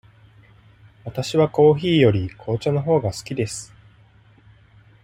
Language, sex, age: Japanese, male, 30-39